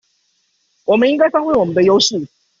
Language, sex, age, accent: Chinese, male, 30-39, 出生地：臺北市